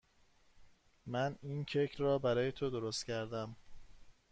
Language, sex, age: Persian, male, 30-39